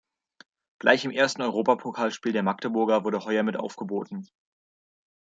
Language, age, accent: German, 19-29, Deutschland Deutsch